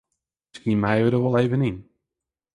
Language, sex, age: Western Frisian, male, 19-29